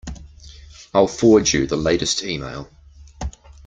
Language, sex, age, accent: English, male, 40-49, New Zealand English